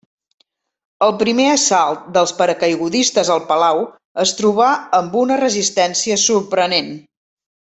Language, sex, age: Catalan, female, 50-59